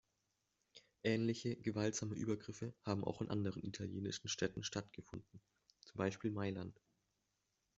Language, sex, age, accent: German, male, 19-29, Deutschland Deutsch